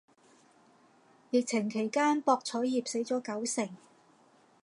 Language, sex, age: Cantonese, female, 40-49